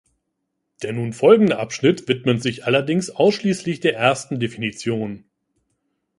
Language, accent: German, Deutschland Deutsch